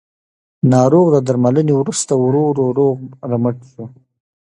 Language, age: Pashto, 30-39